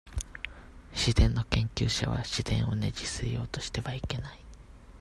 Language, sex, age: Japanese, male, 19-29